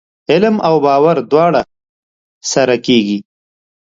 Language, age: Pashto, 30-39